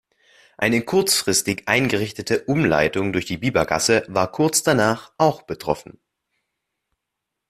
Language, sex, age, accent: German, male, under 19, Deutschland Deutsch